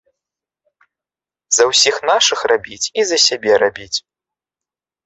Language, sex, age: Belarusian, male, 19-29